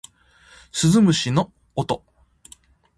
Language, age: Japanese, 19-29